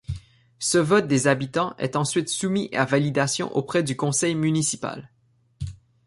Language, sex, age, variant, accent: French, male, 19-29, Français d'Amérique du Nord, Français du Canada